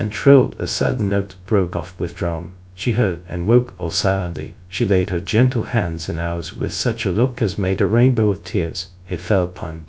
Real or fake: fake